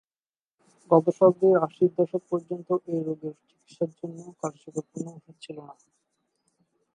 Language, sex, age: Bengali, male, 19-29